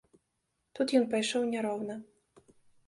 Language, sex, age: Belarusian, female, 19-29